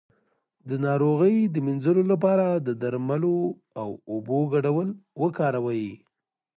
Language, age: Pashto, 40-49